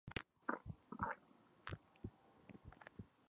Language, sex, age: English, female, 19-29